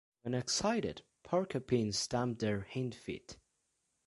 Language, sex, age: English, male, under 19